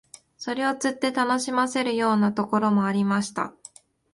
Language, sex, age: Japanese, female, 19-29